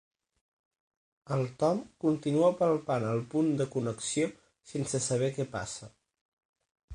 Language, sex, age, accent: Catalan, male, 19-29, central; nord-occidental